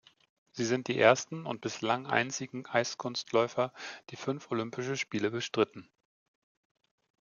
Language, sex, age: German, male, 40-49